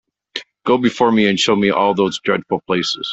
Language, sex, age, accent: English, male, 40-49, Canadian English